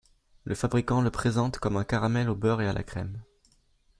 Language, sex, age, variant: French, male, under 19, Français de métropole